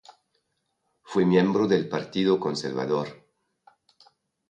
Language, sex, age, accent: Spanish, male, 40-49, España: Centro-Sur peninsular (Madrid, Toledo, Castilla-La Mancha)